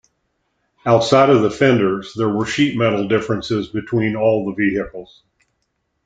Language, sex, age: English, male, 60-69